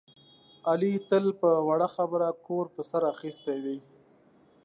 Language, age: Pashto, 30-39